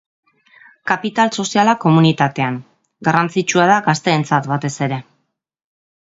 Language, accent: Basque, Mendebalekoa (Araba, Bizkaia, Gipuzkoako mendebaleko herri batzuk)